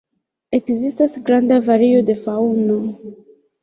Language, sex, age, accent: Esperanto, female, 19-29, Internacia